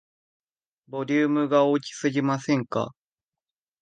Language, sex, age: Japanese, male, 19-29